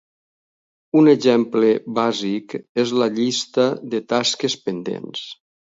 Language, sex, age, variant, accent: Catalan, male, 60-69, Valencià central, valencià